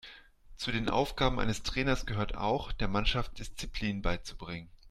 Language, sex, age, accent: German, male, 40-49, Deutschland Deutsch